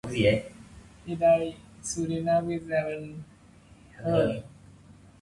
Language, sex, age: English, male, 19-29